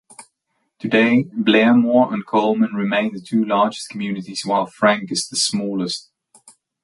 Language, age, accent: English, 30-39, Southern African (South Africa, Zimbabwe, Namibia)